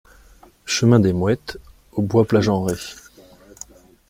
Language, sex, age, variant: French, male, 30-39, Français de métropole